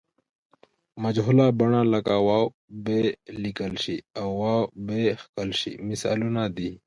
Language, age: Pashto, 19-29